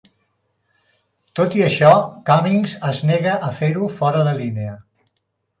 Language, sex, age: Catalan, male, 60-69